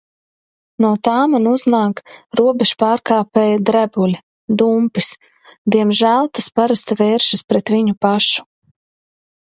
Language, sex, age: Latvian, female, 30-39